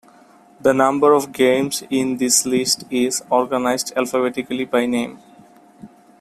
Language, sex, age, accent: English, male, 19-29, India and South Asia (India, Pakistan, Sri Lanka)